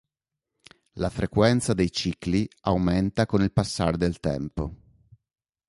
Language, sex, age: Italian, male, 30-39